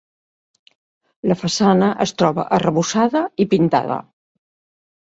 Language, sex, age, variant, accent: Catalan, female, 70-79, Central, central